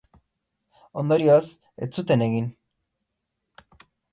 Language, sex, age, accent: Basque, male, 19-29, Erdialdekoa edo Nafarra (Gipuzkoa, Nafarroa)